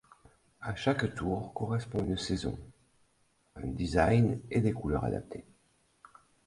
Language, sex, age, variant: French, male, 60-69, Français de métropole